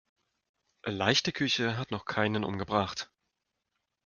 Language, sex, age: German, male, 40-49